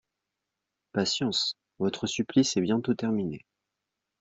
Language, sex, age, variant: French, male, under 19, Français de métropole